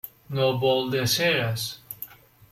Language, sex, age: Catalan, male, 40-49